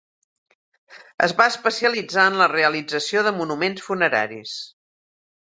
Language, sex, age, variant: Catalan, female, 60-69, Central